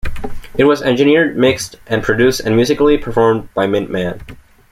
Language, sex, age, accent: English, male, under 19, United States English